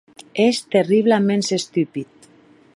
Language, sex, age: Occitan, female, 40-49